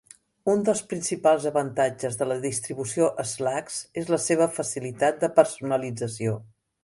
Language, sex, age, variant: Catalan, female, 60-69, Central